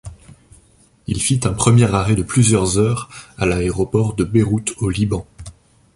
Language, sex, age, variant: French, male, 30-39, Français de métropole